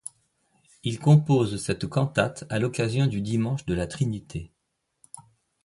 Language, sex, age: French, male, 50-59